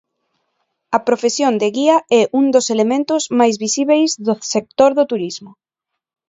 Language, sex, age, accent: Galician, female, 19-29, Neofalante